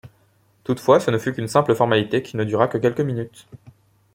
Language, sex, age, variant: French, male, 19-29, Français de métropole